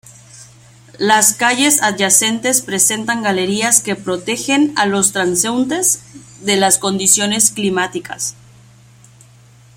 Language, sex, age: Spanish, female, 30-39